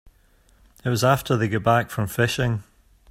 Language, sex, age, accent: English, male, 40-49, Scottish English